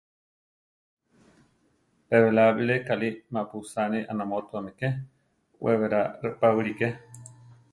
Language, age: Central Tarahumara, 30-39